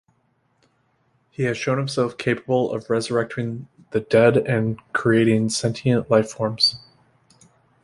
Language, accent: English, United States English